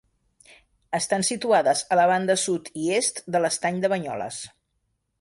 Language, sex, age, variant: Catalan, female, 50-59, Central